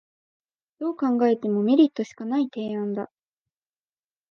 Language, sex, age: Japanese, female, 19-29